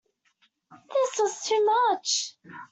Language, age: English, under 19